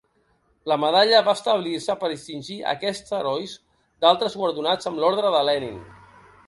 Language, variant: Catalan, Central